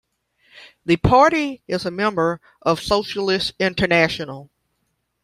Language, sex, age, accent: English, female, 30-39, United States English